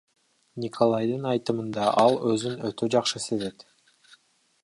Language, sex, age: Kyrgyz, male, 19-29